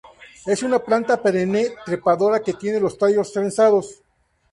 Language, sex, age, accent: Spanish, male, 50-59, México